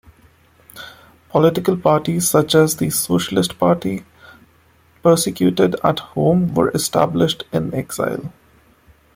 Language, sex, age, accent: English, male, 30-39, India and South Asia (India, Pakistan, Sri Lanka)